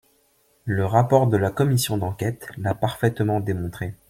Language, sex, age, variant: French, male, 19-29, Français de métropole